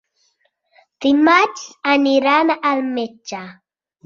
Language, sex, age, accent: Catalan, female, 40-49, Oriental